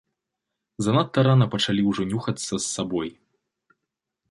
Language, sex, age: Belarusian, male, 19-29